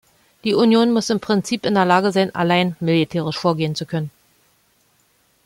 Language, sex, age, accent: German, female, 50-59, Deutschland Deutsch